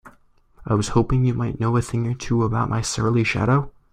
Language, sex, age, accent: English, male, 19-29, United States English